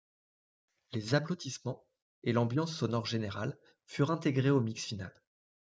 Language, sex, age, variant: French, male, 30-39, Français de métropole